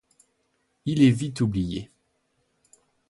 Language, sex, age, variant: French, male, 19-29, Français de métropole